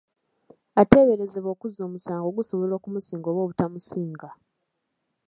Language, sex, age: Ganda, female, 19-29